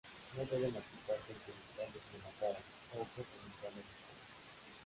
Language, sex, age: Spanish, male, 19-29